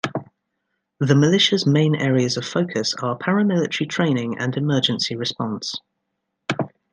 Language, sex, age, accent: English, female, 30-39, England English